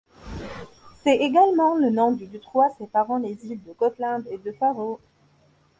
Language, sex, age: French, female, 19-29